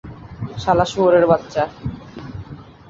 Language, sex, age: Bengali, female, 19-29